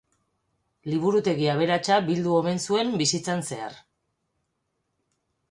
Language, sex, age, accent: Basque, female, 40-49, Erdialdekoa edo Nafarra (Gipuzkoa, Nafarroa)